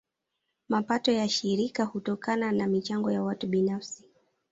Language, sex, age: Swahili, female, 19-29